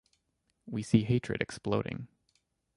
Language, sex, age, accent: English, male, 19-29, United States English